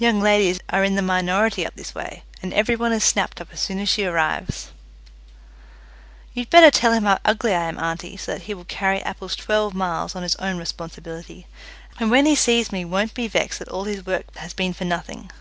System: none